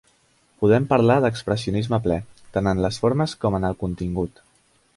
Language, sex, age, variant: Catalan, male, 19-29, Central